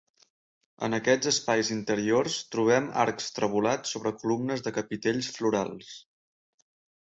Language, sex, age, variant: Catalan, male, 19-29, Central